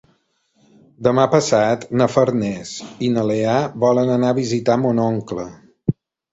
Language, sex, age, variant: Catalan, male, 50-59, Balear